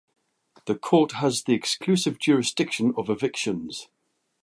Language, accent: English, England English